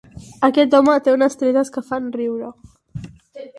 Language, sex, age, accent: Catalan, female, under 19, gironí